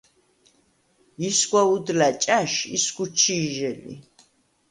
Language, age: Svan, 40-49